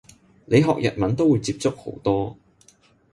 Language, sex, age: Cantonese, male, 19-29